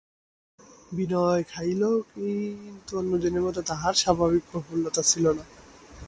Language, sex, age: Bengali, male, 19-29